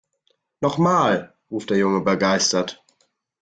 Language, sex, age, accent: German, male, 19-29, Deutschland Deutsch